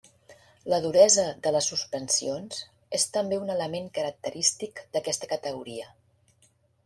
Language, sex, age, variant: Catalan, female, 50-59, Central